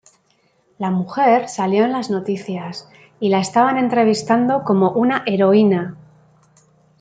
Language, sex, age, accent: Spanish, female, 40-49, España: Norte peninsular (Asturias, Castilla y León, Cantabria, País Vasco, Navarra, Aragón, La Rioja, Guadalajara, Cuenca)